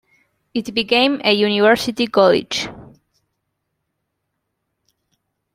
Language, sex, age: English, female, 19-29